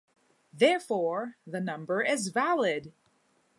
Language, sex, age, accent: English, female, 30-39, United States English